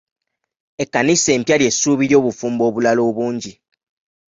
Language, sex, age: Ganda, male, 19-29